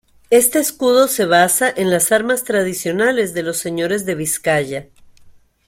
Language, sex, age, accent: Spanish, female, 60-69, Andino-Pacífico: Colombia, Perú, Ecuador, oeste de Bolivia y Venezuela andina